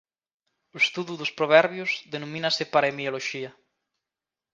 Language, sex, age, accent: Galician, male, 19-29, Atlántico (seseo e gheada)